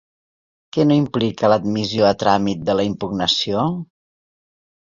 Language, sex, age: Catalan, female, 60-69